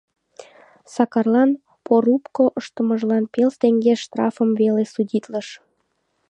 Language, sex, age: Mari, female, 19-29